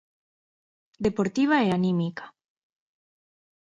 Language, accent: Galician, Atlántico (seseo e gheada)